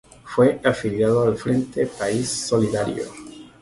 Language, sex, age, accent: Spanish, male, 40-49, Caribe: Cuba, Venezuela, Puerto Rico, República Dominicana, Panamá, Colombia caribeña, México caribeño, Costa del golfo de México